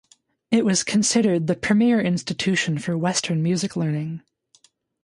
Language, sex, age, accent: English, female, 19-29, Canadian English